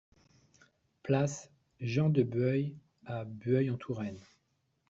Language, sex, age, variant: French, male, 40-49, Français de métropole